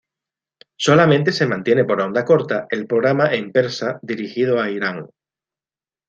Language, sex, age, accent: Spanish, male, 40-49, España: Sur peninsular (Andalucia, Extremadura, Murcia)